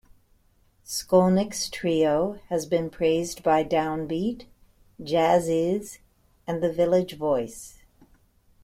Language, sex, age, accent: English, female, 60-69, United States English